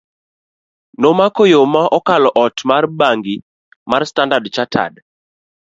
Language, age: Luo (Kenya and Tanzania), 19-29